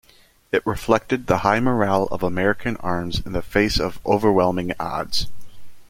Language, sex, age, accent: English, male, 19-29, United States English